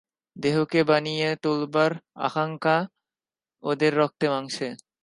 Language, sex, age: Bengali, male, 19-29